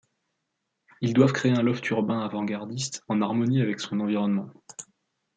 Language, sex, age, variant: French, male, 30-39, Français de métropole